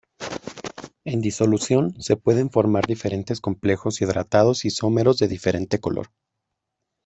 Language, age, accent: Spanish, under 19, México